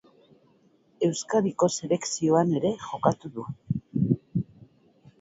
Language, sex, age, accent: Basque, female, 50-59, Mendebalekoa (Araba, Bizkaia, Gipuzkoako mendebaleko herri batzuk)